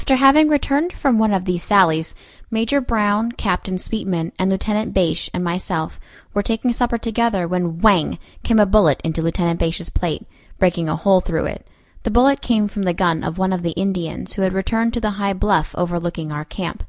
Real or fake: real